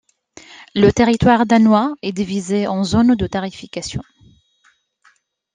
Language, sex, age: French, female, 19-29